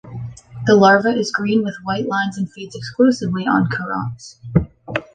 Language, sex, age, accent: English, female, 19-29, Canadian English